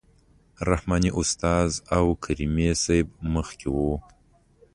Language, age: Pashto, 19-29